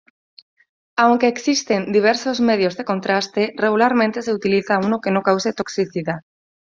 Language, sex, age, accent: Spanish, female, 19-29, España: Norte peninsular (Asturias, Castilla y León, Cantabria, País Vasco, Navarra, Aragón, La Rioja, Guadalajara, Cuenca)